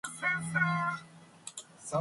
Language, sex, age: English, female, 19-29